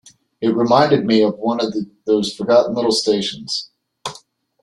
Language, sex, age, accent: English, male, 40-49, United States English